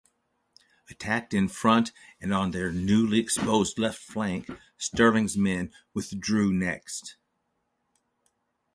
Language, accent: English, United States English